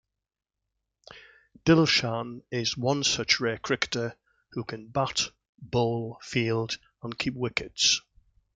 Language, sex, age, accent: English, male, 60-69, England English